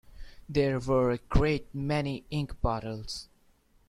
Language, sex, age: English, male, 19-29